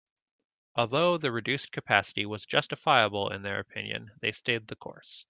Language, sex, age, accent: English, male, 40-49, United States English